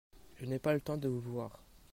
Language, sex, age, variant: French, male, under 19, Français de métropole